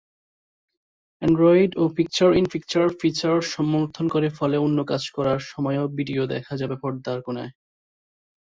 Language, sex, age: Bengali, male, 19-29